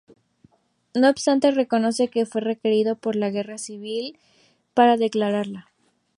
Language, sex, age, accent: Spanish, female, 19-29, México